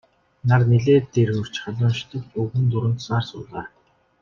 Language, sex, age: Mongolian, male, 19-29